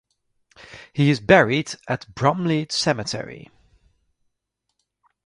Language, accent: English, England English